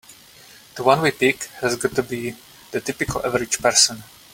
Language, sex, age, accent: English, male, 30-39, United States English